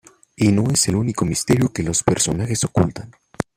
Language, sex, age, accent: Spanish, male, 19-29, México